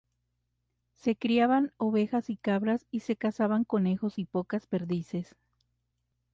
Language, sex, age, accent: Spanish, female, 30-39, México